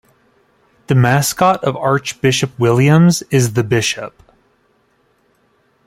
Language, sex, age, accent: English, male, 30-39, United States English